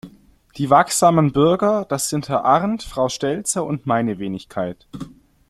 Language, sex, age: German, male, 19-29